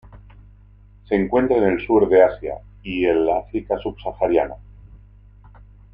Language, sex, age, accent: Spanish, male, 40-49, España: Centro-Sur peninsular (Madrid, Toledo, Castilla-La Mancha)